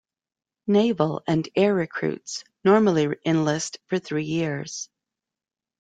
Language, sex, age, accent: English, female, 50-59, United States English